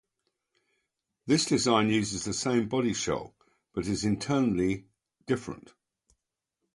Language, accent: English, England English